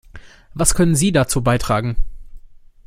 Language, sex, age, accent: German, male, 19-29, Deutschland Deutsch